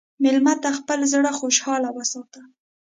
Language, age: Pashto, 19-29